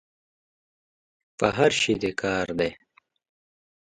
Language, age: Pashto, 19-29